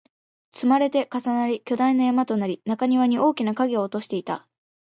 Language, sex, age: Japanese, female, 19-29